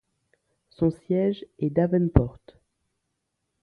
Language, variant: French, Français de métropole